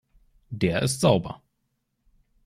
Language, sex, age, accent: German, male, under 19, Deutschland Deutsch